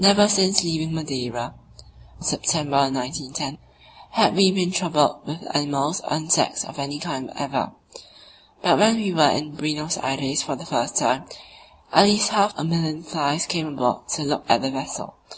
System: none